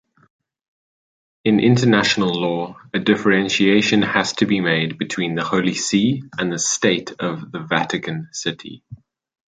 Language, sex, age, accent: English, male, 19-29, Southern African (South Africa, Zimbabwe, Namibia)